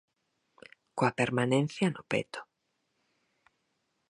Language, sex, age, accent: Galician, female, 50-59, Normativo (estándar)